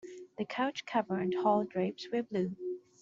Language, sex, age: English, female, 19-29